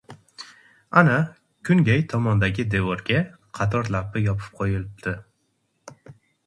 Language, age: Uzbek, 19-29